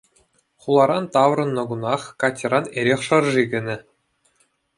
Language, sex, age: Chuvash, male, 19-29